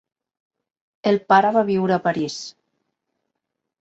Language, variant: Catalan, Central